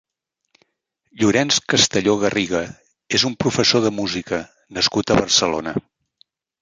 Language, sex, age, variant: Catalan, male, 60-69, Central